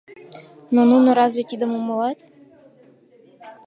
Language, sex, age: Mari, female, 19-29